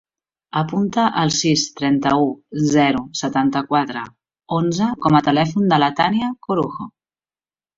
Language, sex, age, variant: Catalan, female, 40-49, Central